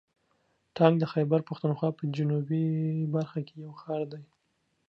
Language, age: Pashto, 19-29